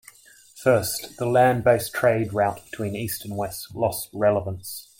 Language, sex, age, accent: English, male, 19-29, Australian English